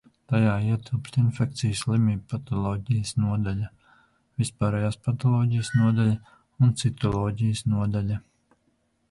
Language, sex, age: Latvian, male, 40-49